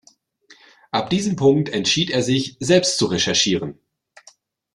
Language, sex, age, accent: German, male, 40-49, Deutschland Deutsch